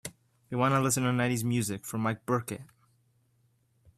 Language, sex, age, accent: English, male, 19-29, United States English